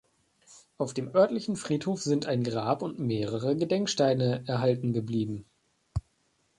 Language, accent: German, Deutschland Deutsch